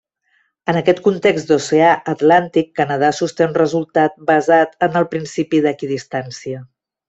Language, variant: Catalan, Central